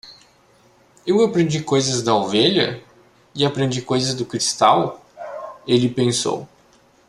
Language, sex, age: Portuguese, male, 19-29